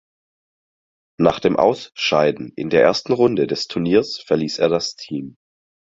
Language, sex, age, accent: German, male, 19-29, Deutschland Deutsch